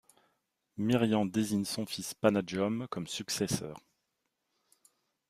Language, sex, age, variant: French, male, 40-49, Français de métropole